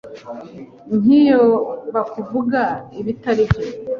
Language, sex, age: Kinyarwanda, female, 40-49